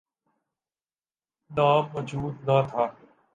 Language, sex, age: Urdu, male, 19-29